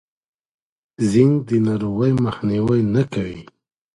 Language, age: Pashto, 30-39